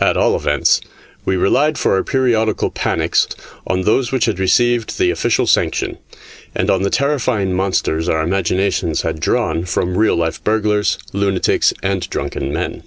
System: none